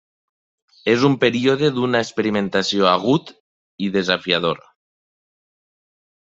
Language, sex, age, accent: Catalan, male, 19-29, valencià